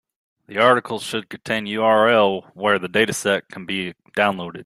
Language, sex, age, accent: English, male, 19-29, United States English